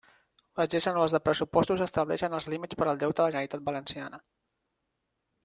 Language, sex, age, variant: Catalan, male, 30-39, Central